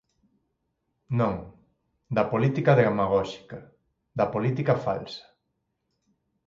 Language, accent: Galician, Normativo (estándar)